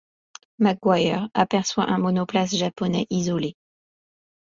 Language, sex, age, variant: French, female, 40-49, Français de métropole